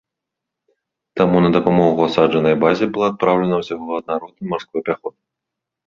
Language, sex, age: Belarusian, male, 30-39